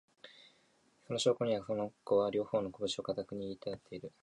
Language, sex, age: Japanese, male, 19-29